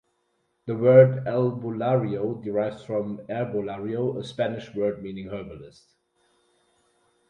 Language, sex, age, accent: English, male, 19-29, German